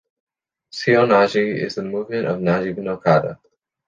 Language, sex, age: English, male, under 19